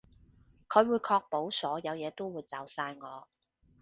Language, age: Cantonese, 30-39